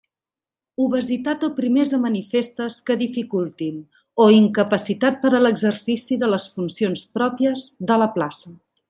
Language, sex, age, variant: Catalan, female, 50-59, Central